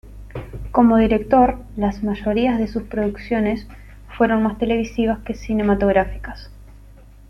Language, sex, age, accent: Spanish, female, 19-29, Rioplatense: Argentina, Uruguay, este de Bolivia, Paraguay